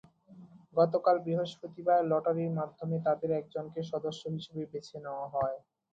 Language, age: Bengali, 19-29